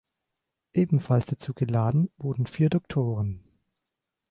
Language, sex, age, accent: German, male, 19-29, Deutschland Deutsch